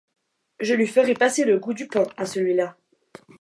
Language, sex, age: French, female, 19-29